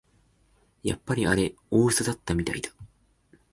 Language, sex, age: Japanese, male, 19-29